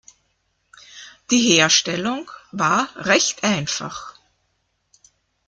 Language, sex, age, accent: German, female, 50-59, Österreichisches Deutsch